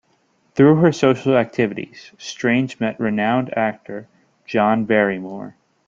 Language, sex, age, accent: English, male, 19-29, United States English